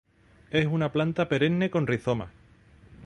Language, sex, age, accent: Spanish, male, 40-49, España: Sur peninsular (Andalucia, Extremadura, Murcia)